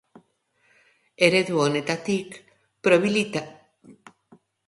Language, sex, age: Basque, female, 50-59